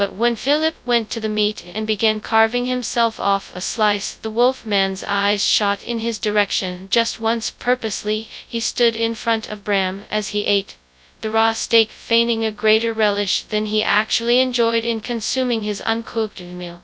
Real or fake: fake